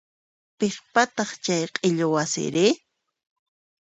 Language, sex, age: Puno Quechua, female, 40-49